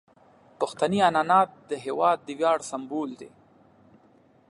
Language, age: Pashto, 30-39